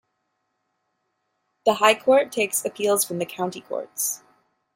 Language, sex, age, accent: English, female, 30-39, United States English